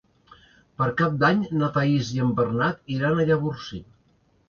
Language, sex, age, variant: Catalan, male, 50-59, Central